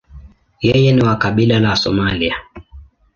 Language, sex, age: Swahili, male, 19-29